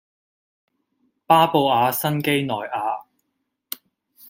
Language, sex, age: Cantonese, male, 30-39